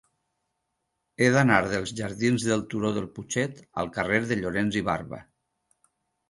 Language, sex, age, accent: Catalan, male, 50-59, valencià